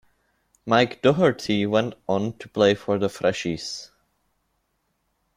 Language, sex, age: English, male, 19-29